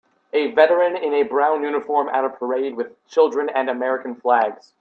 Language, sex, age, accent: English, male, under 19, United States English